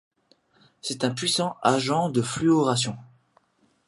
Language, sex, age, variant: French, male, under 19, Français de métropole